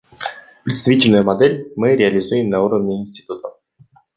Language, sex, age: Russian, male, 19-29